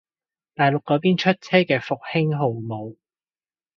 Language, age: Cantonese, 40-49